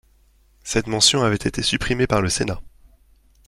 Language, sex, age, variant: French, male, 30-39, Français de métropole